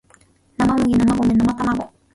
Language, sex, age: Japanese, female, 19-29